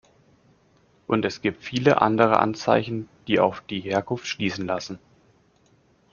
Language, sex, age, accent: German, male, 30-39, Deutschland Deutsch